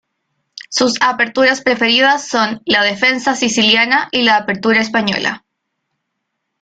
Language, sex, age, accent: Spanish, female, 19-29, Chileno: Chile, Cuyo